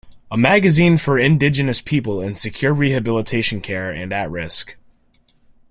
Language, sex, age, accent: English, male, under 19, United States English